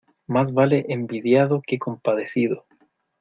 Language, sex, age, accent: Spanish, male, 19-29, Chileno: Chile, Cuyo